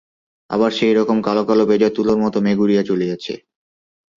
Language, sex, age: Bengali, male, 19-29